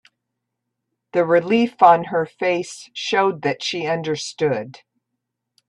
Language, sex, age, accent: English, female, 60-69, United States English